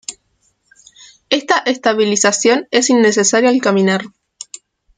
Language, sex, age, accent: Spanish, female, 19-29, Rioplatense: Argentina, Uruguay, este de Bolivia, Paraguay